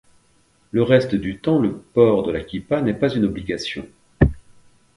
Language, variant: French, Français de métropole